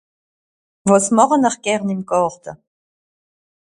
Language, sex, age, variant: Swiss German, female, 30-39, Nordniederàlemmànisch (Rishoffe, Zàwere, Bùsswìller, Hawenau, Brüemt, Stroossbùri, Molse, Dàmbàch, Schlettstàtt, Pfàlzbùri usw.)